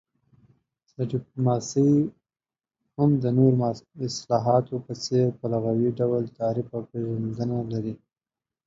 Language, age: Pashto, 19-29